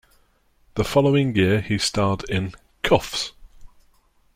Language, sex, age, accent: English, male, 30-39, England English